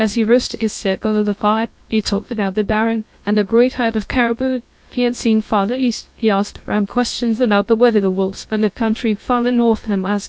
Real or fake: fake